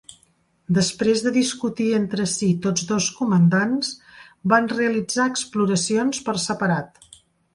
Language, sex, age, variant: Catalan, female, 50-59, Central